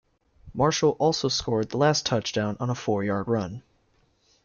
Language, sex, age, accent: English, male, under 19, United States English